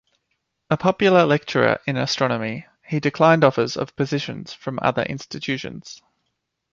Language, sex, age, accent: English, male, 30-39, Australian English